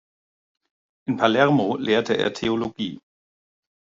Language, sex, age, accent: German, male, 40-49, Deutschland Deutsch